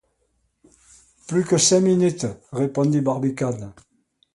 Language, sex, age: French, male, 70-79